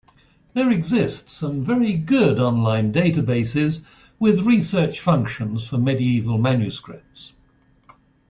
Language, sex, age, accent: English, male, 60-69, England English